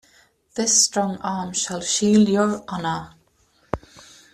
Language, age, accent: English, 19-29, England English